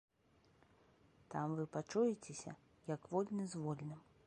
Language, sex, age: Belarusian, female, 30-39